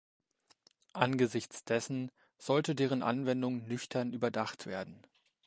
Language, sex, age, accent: German, male, 19-29, Deutschland Deutsch